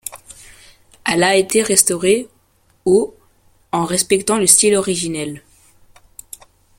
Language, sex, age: French, male, under 19